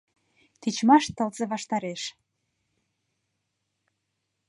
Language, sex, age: Mari, female, 19-29